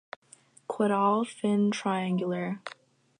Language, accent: English, United States English